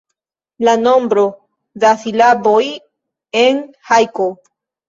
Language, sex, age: Esperanto, female, 19-29